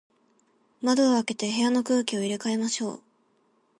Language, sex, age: Japanese, female, 19-29